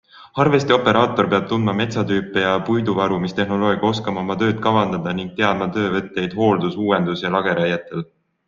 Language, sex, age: Estonian, male, 19-29